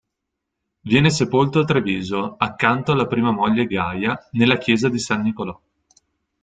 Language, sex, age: Italian, male, 19-29